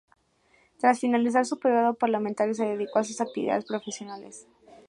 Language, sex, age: Spanish, female, 19-29